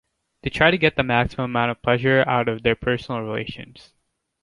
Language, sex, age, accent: English, male, under 19, United States English